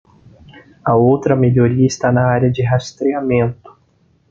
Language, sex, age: Portuguese, male, 30-39